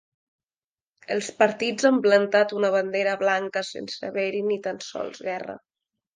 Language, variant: Catalan, Nord-Occidental